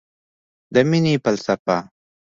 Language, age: Pashto, 19-29